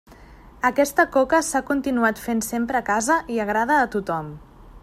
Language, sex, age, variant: Catalan, female, 30-39, Central